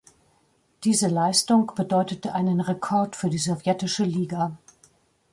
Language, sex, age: German, female, 50-59